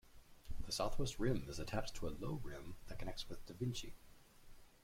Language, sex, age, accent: English, male, 19-29, United States English